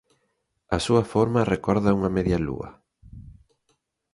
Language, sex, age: Galician, male, 40-49